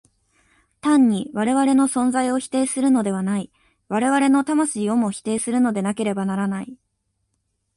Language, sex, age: Japanese, female, 19-29